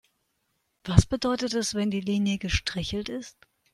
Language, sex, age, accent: German, female, 50-59, Deutschland Deutsch